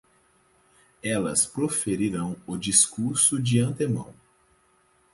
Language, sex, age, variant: Portuguese, male, 30-39, Portuguese (Brasil)